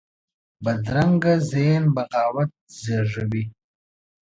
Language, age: Pashto, 19-29